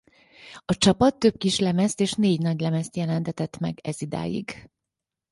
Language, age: Hungarian, 50-59